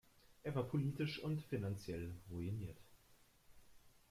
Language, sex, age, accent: German, male, 19-29, Deutschland Deutsch